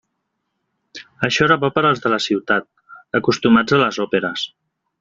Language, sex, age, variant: Catalan, female, 30-39, Central